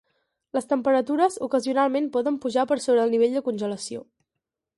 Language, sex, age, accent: Catalan, female, under 19, gironí